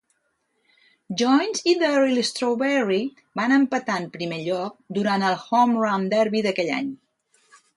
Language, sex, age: Catalan, female, 60-69